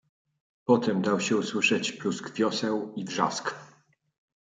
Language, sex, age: Polish, male, 30-39